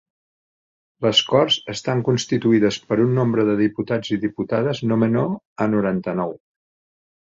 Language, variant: Catalan, Central